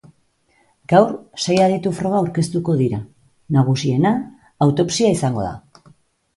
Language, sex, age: Basque, female, 40-49